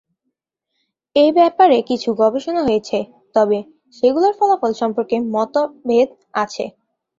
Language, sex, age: Bengali, female, 30-39